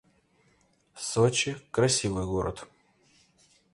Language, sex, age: Russian, male, 19-29